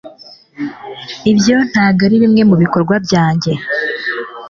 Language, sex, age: Kinyarwanda, female, 19-29